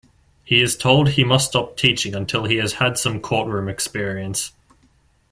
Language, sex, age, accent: English, male, under 19, Australian English